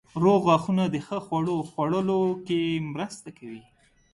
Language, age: Pashto, 30-39